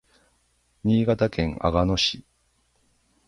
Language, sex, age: Japanese, male, 40-49